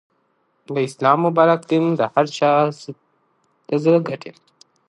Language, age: Pashto, under 19